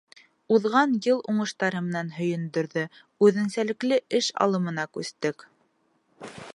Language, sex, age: Bashkir, female, 19-29